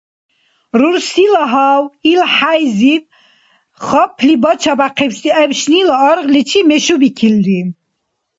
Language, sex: Dargwa, female